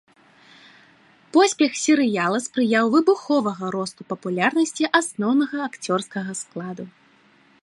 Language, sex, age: Belarusian, female, 19-29